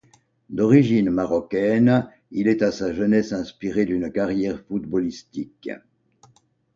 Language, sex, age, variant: French, male, 60-69, Français de métropole